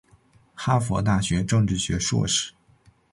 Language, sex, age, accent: Chinese, male, under 19, 出生地：黑龙江省